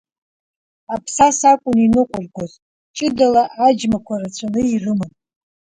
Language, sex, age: Abkhazian, female, 50-59